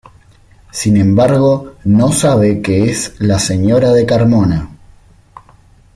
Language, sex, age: Spanish, male, 19-29